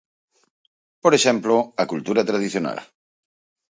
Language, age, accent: Galician, 40-49, Central (gheada)